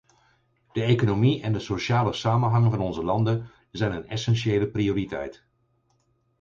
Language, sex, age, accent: Dutch, male, 50-59, Nederlands Nederlands